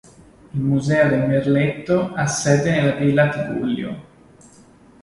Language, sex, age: Italian, male, 19-29